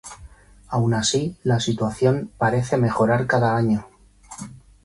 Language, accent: Spanish, España: Centro-Sur peninsular (Madrid, Toledo, Castilla-La Mancha)